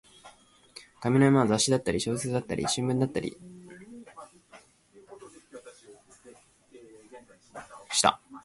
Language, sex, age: Japanese, male, 19-29